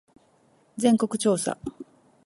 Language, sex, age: Japanese, female, 40-49